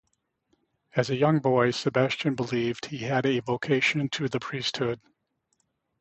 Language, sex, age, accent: English, male, 60-69, United States English